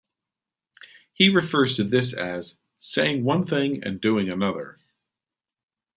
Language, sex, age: English, male, 50-59